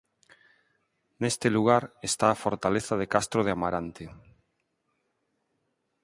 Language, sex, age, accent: Galician, male, 40-49, Neofalante